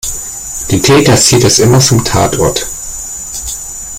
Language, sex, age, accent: German, male, 40-49, Deutschland Deutsch